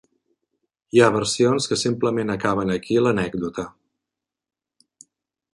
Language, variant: Catalan, Central